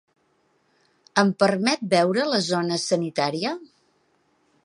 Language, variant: Catalan, Central